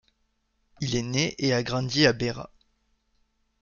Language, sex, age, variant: French, male, 19-29, Français de métropole